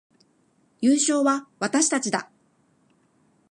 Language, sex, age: Japanese, female, 50-59